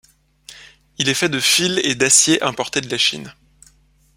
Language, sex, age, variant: French, male, 30-39, Français de métropole